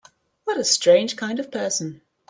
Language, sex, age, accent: English, female, 30-39, England English